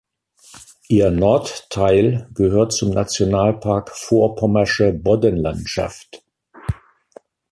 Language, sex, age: German, male, 70-79